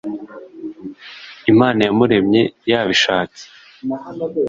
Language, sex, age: Kinyarwanda, male, 19-29